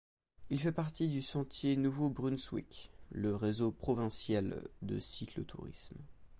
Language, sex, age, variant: French, male, under 19, Français de métropole